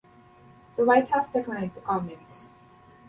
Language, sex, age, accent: English, female, 19-29, Filipino